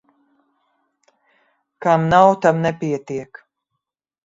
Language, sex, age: Latvian, female, 50-59